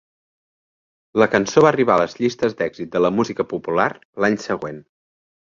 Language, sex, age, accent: Catalan, male, 19-29, central; nord-occidental